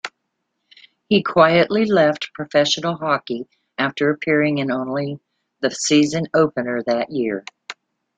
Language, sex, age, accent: English, female, 60-69, United States English